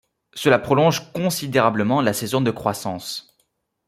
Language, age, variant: French, 19-29, Français de métropole